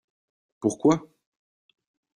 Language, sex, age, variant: French, male, 19-29, Français de métropole